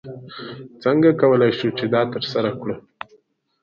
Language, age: Pashto, 19-29